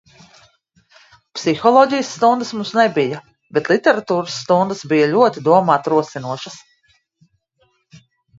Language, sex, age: Latvian, female, 40-49